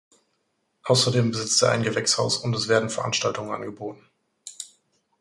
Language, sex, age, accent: German, male, 19-29, Deutschland Deutsch